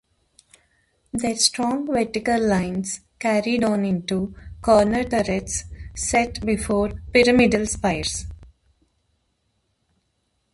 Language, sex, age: English, female, 30-39